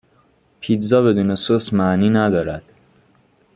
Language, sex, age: Persian, male, 19-29